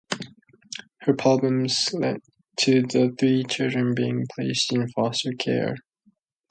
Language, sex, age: English, male, under 19